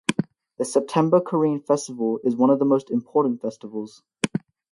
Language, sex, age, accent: English, male, under 19, Australian English